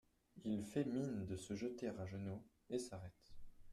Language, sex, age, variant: French, male, under 19, Français de métropole